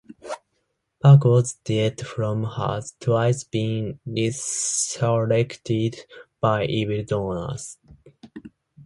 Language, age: English, 19-29